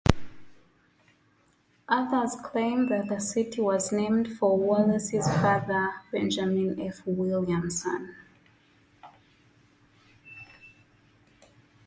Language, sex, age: English, female, 19-29